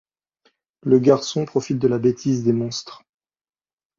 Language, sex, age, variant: French, male, 30-39, Français de métropole